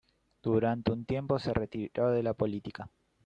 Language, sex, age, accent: Spanish, male, 19-29, Rioplatense: Argentina, Uruguay, este de Bolivia, Paraguay